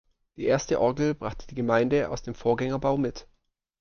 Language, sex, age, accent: German, male, 19-29, Deutschland Deutsch